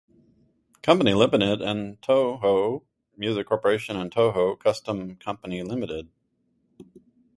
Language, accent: English, United States English